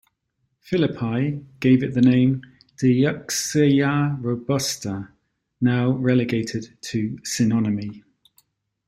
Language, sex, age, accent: English, male, 40-49, England English